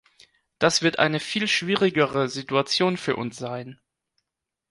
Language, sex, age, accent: German, male, 30-39, Deutschland Deutsch